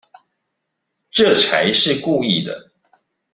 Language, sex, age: Chinese, male, 40-49